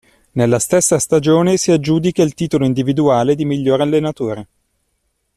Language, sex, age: Italian, male, 40-49